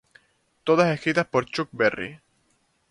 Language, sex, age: Spanish, male, 19-29